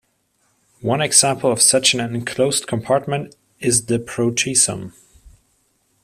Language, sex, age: English, male, 30-39